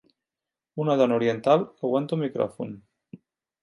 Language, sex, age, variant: Catalan, male, 30-39, Central